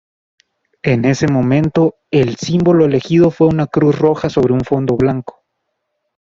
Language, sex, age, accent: Spanish, male, 19-29, América central